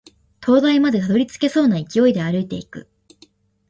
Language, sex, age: Japanese, female, 19-29